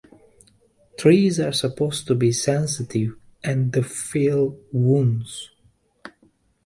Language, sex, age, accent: English, male, 30-39, England English